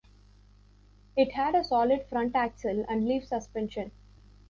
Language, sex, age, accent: English, female, 19-29, India and South Asia (India, Pakistan, Sri Lanka)